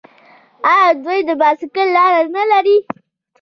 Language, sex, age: Pashto, female, under 19